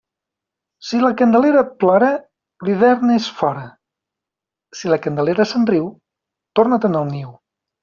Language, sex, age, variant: Catalan, male, 40-49, Central